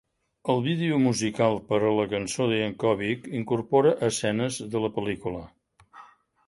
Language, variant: Catalan, Central